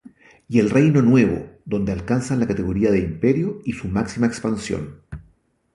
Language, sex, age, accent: Spanish, male, 40-49, Chileno: Chile, Cuyo